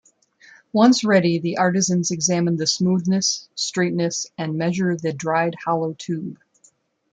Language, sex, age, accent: English, female, 50-59, United States English